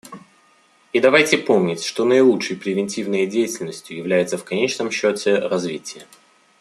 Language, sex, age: Russian, male, 19-29